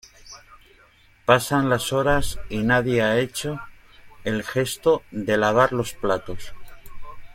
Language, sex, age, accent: Spanish, male, 40-49, España: Norte peninsular (Asturias, Castilla y León, Cantabria, País Vasco, Navarra, Aragón, La Rioja, Guadalajara, Cuenca)